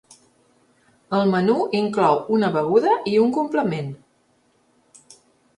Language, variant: Catalan, Central